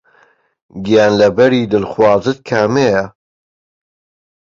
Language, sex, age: Central Kurdish, male, 19-29